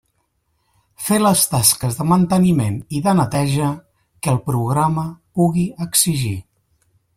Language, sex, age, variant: Catalan, male, 40-49, Central